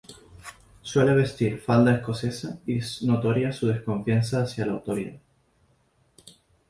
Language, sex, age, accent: Spanish, male, 19-29, España: Islas Canarias